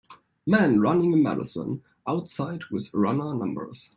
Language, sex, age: English, male, 19-29